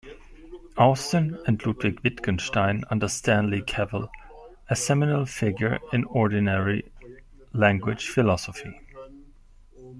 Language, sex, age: English, male, 40-49